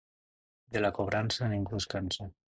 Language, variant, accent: Catalan, Nord-Occidental, nord-occidental